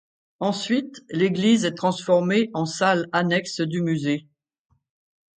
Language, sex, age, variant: French, female, 60-69, Français de métropole